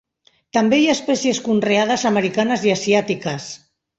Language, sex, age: Catalan, female, 60-69